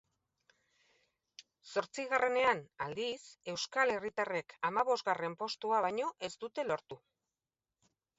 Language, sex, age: Basque, female, 50-59